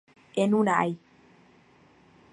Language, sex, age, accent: Catalan, female, 19-29, balear; valencià; menorquí